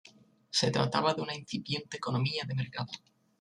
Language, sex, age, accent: Spanish, male, 19-29, España: Sur peninsular (Andalucia, Extremadura, Murcia)